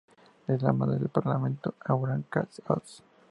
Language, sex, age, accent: Spanish, male, 19-29, México